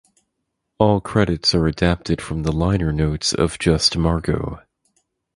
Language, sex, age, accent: English, male, 19-29, United States English